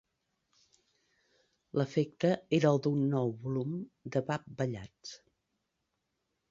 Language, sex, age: Catalan, female, 50-59